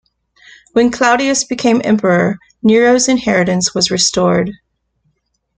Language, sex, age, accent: English, female, 40-49, United States English